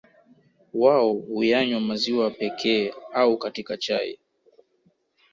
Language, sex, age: Swahili, male, 19-29